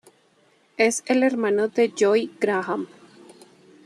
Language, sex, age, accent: Spanish, female, 30-39, Caribe: Cuba, Venezuela, Puerto Rico, República Dominicana, Panamá, Colombia caribeña, México caribeño, Costa del golfo de México